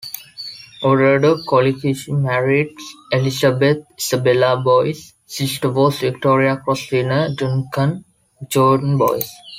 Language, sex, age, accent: English, male, 19-29, India and South Asia (India, Pakistan, Sri Lanka)